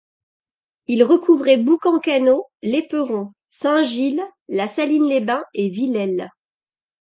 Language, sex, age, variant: French, female, 40-49, Français de métropole